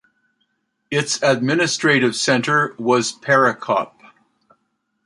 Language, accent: English, Canadian English